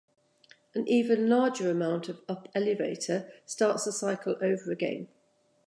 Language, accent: English, England English